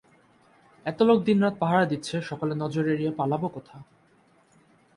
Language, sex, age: Bengali, male, 19-29